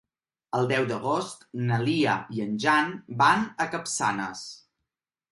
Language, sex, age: Catalan, male, 19-29